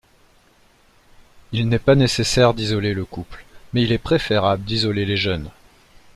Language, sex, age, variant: French, male, 40-49, Français de métropole